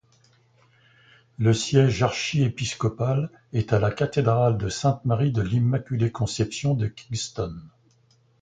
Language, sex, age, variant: French, male, 70-79, Français de métropole